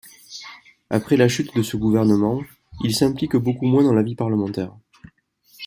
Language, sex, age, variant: French, male, 30-39, Français de métropole